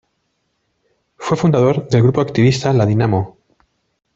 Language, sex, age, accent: Spanish, male, 40-49, España: Centro-Sur peninsular (Madrid, Toledo, Castilla-La Mancha)